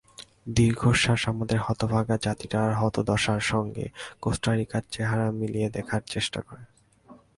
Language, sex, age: Bengali, male, 19-29